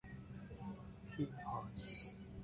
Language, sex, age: English, male, 19-29